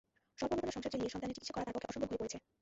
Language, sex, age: Bengali, female, 19-29